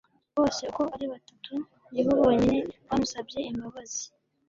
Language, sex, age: Kinyarwanda, female, 19-29